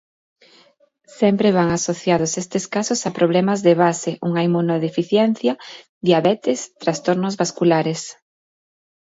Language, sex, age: Galician, female, 30-39